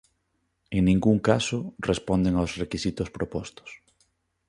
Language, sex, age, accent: Galician, male, 30-39, Normativo (estándar)